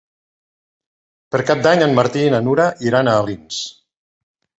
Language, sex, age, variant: Catalan, male, 50-59, Nord-Occidental